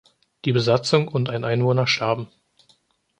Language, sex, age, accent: German, male, 19-29, Deutschland Deutsch